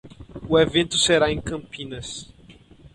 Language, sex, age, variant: Portuguese, male, 19-29, Portuguese (Brasil)